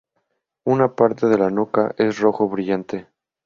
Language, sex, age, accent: Spanish, male, 19-29, México